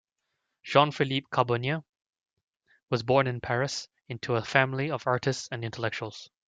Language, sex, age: English, male, 19-29